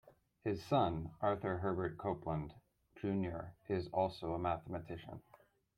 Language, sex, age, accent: English, male, 40-49, United States English